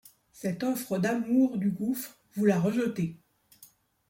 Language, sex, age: French, female, 50-59